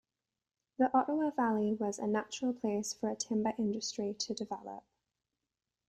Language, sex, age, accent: English, female, 30-39, England English